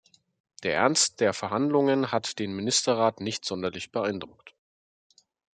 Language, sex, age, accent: German, male, 30-39, Deutschland Deutsch